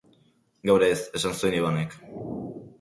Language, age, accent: Basque, under 19, Erdialdekoa edo Nafarra (Gipuzkoa, Nafarroa)